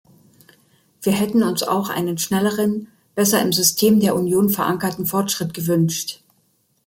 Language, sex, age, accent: German, female, 60-69, Deutschland Deutsch